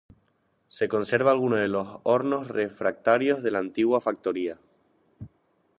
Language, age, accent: Spanish, 19-29, España: Islas Canarias